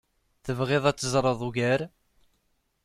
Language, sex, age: Kabyle, male, 30-39